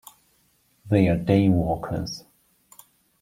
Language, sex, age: English, male, 30-39